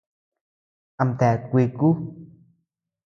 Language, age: Tepeuxila Cuicatec, under 19